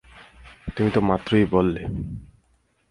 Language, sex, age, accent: Bengali, male, 19-29, প্রমিত; চলিত